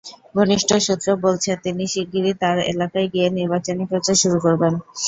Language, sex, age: Bengali, female, 19-29